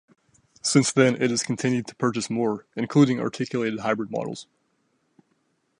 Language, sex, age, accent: English, male, 19-29, United States English